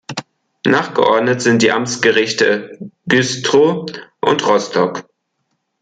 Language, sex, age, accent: German, male, under 19, Deutschland Deutsch